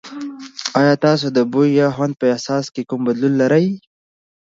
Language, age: Pashto, 19-29